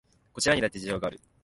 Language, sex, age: Japanese, male, 19-29